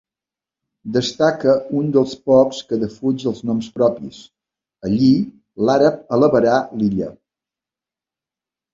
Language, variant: Catalan, Balear